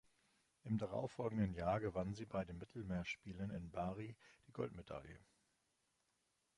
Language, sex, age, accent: German, male, 40-49, Deutschland Deutsch